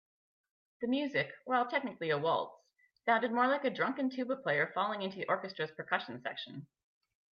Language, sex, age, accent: English, female, 30-39, Canadian English